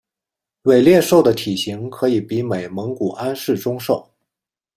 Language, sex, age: Chinese, male, 30-39